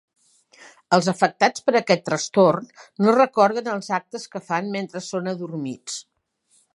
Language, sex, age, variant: Catalan, female, 60-69, Central